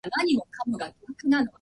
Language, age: Japanese, 30-39